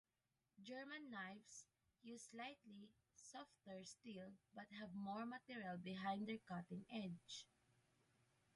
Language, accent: English, Filipino